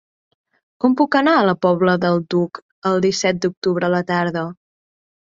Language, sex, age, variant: Catalan, female, 19-29, Central